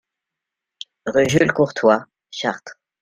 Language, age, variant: French, 19-29, Français de métropole